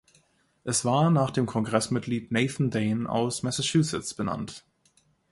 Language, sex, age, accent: German, male, 19-29, Deutschland Deutsch